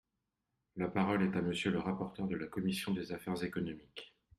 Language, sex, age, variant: French, male, 40-49, Français de métropole